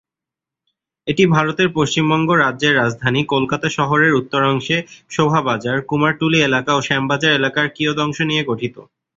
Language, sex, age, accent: Bengali, male, 19-29, Bangladeshi